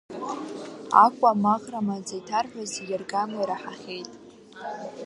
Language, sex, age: Abkhazian, female, under 19